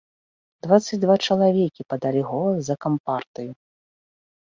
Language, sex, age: Belarusian, female, 30-39